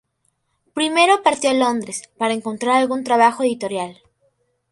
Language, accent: Spanish, Andino-Pacífico: Colombia, Perú, Ecuador, oeste de Bolivia y Venezuela andina